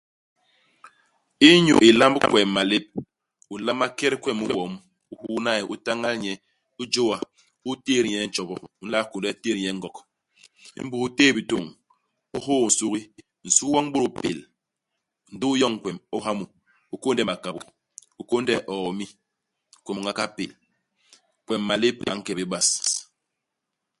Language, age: Basaa, 40-49